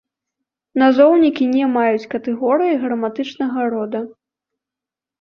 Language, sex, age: Belarusian, female, under 19